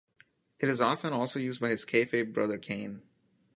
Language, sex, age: English, male, 19-29